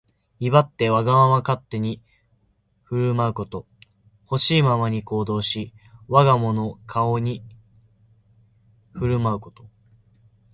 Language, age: Japanese, 19-29